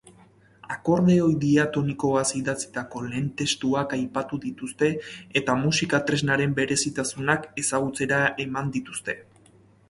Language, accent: Basque, Erdialdekoa edo Nafarra (Gipuzkoa, Nafarroa)